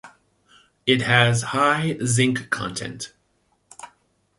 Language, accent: English, United States English